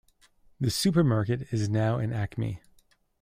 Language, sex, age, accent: English, male, 30-39, Canadian English